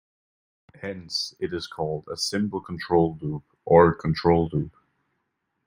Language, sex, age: English, male, 19-29